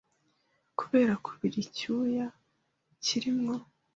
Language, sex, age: Kinyarwanda, female, 50-59